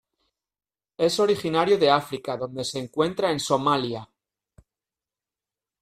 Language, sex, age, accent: Spanish, male, 40-49, España: Norte peninsular (Asturias, Castilla y León, Cantabria, País Vasco, Navarra, Aragón, La Rioja, Guadalajara, Cuenca)